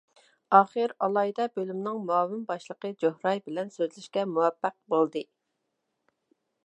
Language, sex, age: Uyghur, female, 50-59